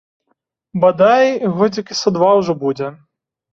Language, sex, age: Belarusian, male, 19-29